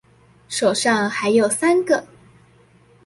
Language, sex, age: Chinese, female, under 19